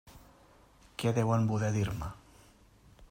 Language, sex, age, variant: Catalan, male, 40-49, Central